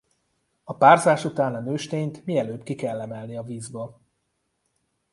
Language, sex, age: Hungarian, male, 30-39